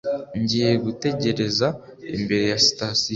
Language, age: Kinyarwanda, under 19